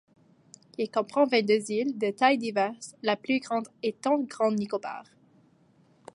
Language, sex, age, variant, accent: French, female, 19-29, Français d'Amérique du Nord, Français du Canada